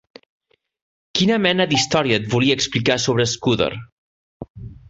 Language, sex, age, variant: Catalan, male, 40-49, Central